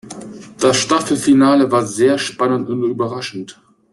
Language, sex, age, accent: German, male, 30-39, Deutschland Deutsch